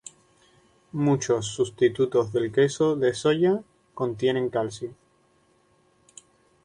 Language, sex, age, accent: Spanish, male, 19-29, España: Islas Canarias